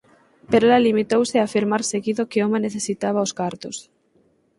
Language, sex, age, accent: Galician, female, 19-29, Oriental (común en zona oriental)